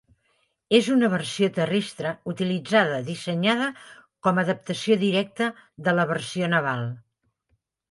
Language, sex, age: Catalan, female, 60-69